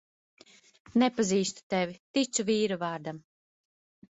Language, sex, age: Latvian, female, 30-39